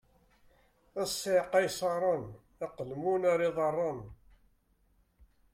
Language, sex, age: Kabyle, male, 50-59